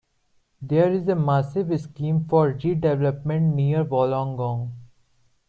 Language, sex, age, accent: English, male, 19-29, India and South Asia (India, Pakistan, Sri Lanka)